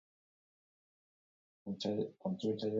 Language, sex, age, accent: Basque, female, 40-49, Mendebalekoa (Araba, Bizkaia, Gipuzkoako mendebaleko herri batzuk)